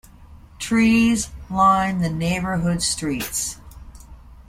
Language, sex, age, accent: English, female, 50-59, United States English